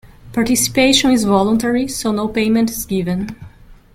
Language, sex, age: English, female, 40-49